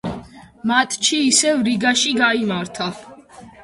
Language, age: Georgian, under 19